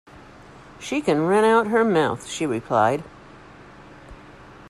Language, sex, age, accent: English, female, 60-69, United States English